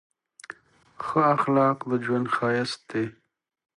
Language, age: Pashto, 30-39